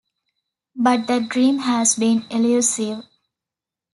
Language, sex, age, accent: English, female, 19-29, India and South Asia (India, Pakistan, Sri Lanka)